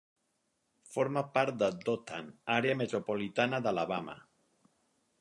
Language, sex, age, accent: Catalan, male, 50-59, mallorquí